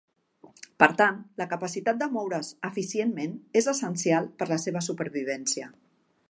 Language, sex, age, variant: Catalan, female, 50-59, Central